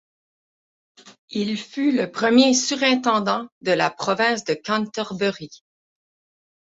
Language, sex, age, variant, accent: French, female, 30-39, Français d'Amérique du Nord, Français du Canada